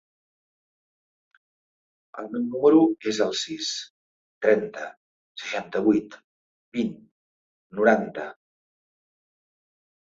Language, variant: Catalan, Central